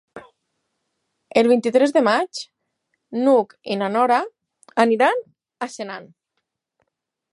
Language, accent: Catalan, valencià